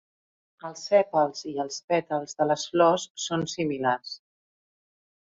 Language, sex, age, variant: Catalan, female, 40-49, Central